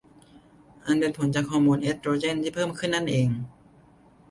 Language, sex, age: Thai, male, 19-29